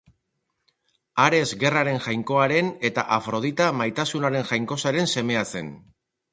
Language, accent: Basque, Erdialdekoa edo Nafarra (Gipuzkoa, Nafarroa)